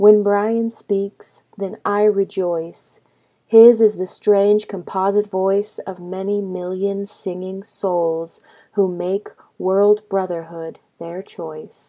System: none